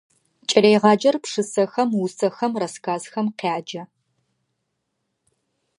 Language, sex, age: Adyghe, female, 30-39